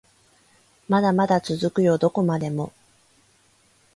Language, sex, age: Japanese, female, 30-39